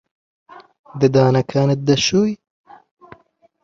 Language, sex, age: Central Kurdish, male, 19-29